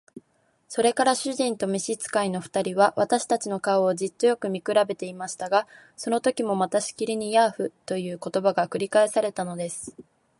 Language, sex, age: Japanese, female, 19-29